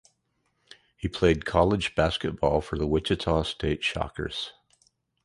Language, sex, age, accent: English, male, 50-59, United States English